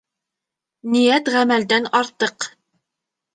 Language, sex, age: Bashkir, female, 19-29